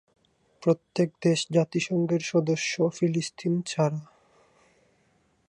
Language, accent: Bengali, প্রমিত বাংলা